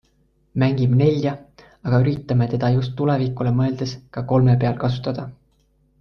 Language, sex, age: Estonian, male, 19-29